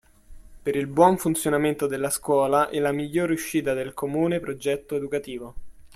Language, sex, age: Italian, male, 19-29